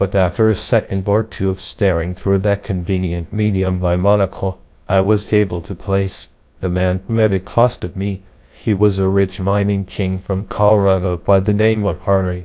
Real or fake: fake